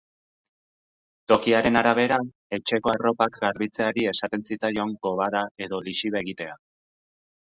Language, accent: Basque, Erdialdekoa edo Nafarra (Gipuzkoa, Nafarroa)